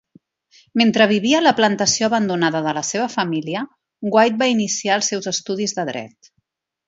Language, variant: Catalan, Central